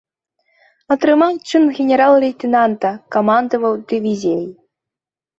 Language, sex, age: Belarusian, female, 19-29